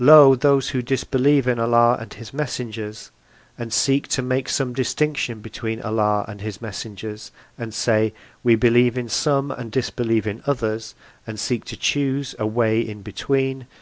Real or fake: real